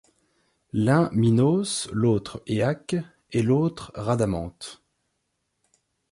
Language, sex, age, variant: French, male, 30-39, Français de métropole